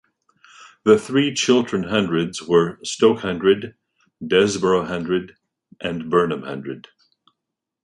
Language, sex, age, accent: English, male, 60-69, United States English